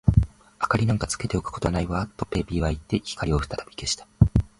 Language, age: Japanese, 19-29